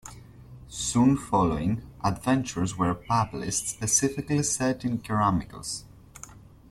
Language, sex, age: English, male, 19-29